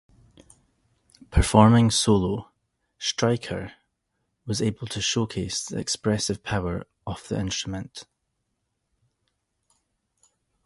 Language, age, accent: English, 30-39, Scottish English